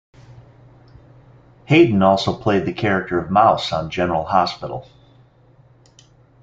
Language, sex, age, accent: English, male, 50-59, United States English